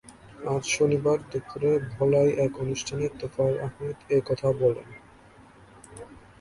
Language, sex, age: Bengali, male, 19-29